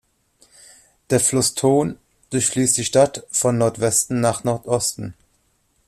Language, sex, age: German, male, 30-39